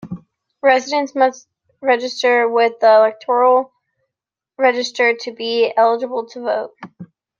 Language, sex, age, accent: English, female, 19-29, United States English